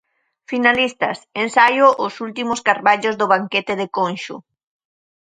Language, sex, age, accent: Galician, female, 30-39, Central (gheada)